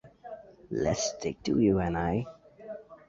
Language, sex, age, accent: English, male, 19-29, England English